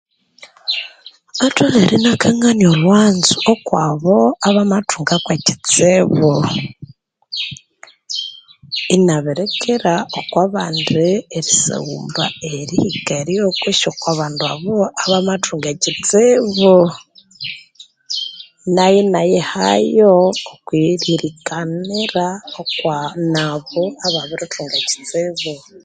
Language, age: Konzo, 19-29